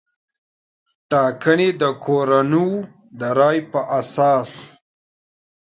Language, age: Pashto, 30-39